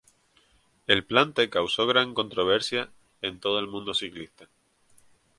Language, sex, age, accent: Spanish, male, 19-29, España: Islas Canarias